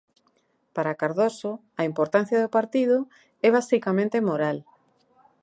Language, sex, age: Galician, female, 40-49